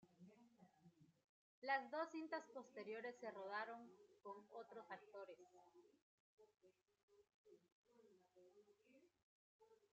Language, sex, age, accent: Spanish, female, 30-39, América central